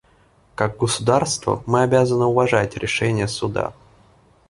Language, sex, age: Russian, male, 19-29